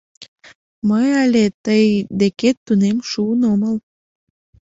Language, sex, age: Mari, female, 19-29